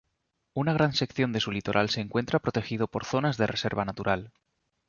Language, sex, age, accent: Spanish, male, 30-39, España: Norte peninsular (Asturias, Castilla y León, Cantabria, País Vasco, Navarra, Aragón, La Rioja, Guadalajara, Cuenca)